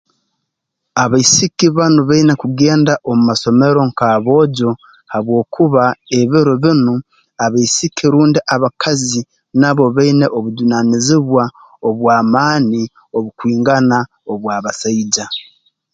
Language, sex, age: Tooro, male, 40-49